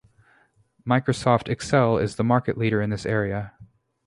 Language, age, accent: English, 30-39, United States English